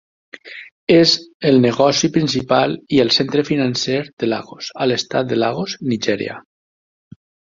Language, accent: Catalan, valencià